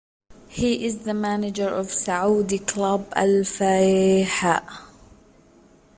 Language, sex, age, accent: English, female, 19-29, United States English